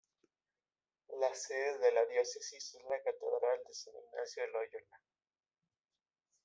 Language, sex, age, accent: Spanish, male, 19-29, México